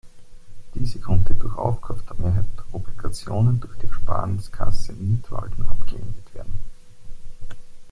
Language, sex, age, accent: German, male, 30-39, Österreichisches Deutsch